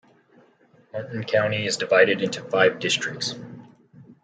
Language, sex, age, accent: English, male, 30-39, United States English